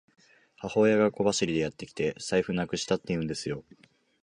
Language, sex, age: Japanese, male, 19-29